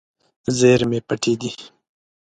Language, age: Pashto, 19-29